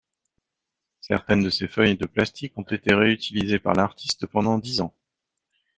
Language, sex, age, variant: French, male, 40-49, Français de métropole